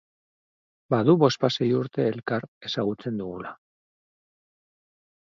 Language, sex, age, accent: Basque, male, 50-59, Mendebalekoa (Araba, Bizkaia, Gipuzkoako mendebaleko herri batzuk)